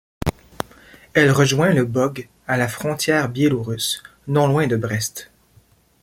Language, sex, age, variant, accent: French, male, 40-49, Français d'Amérique du Nord, Français du Canada